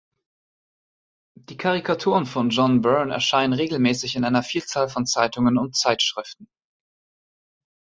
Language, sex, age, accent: German, male, 19-29, Deutschland Deutsch